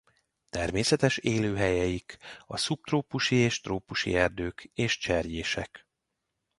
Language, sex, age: Hungarian, male, 40-49